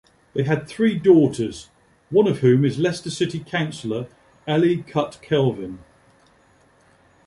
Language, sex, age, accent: English, male, 50-59, England English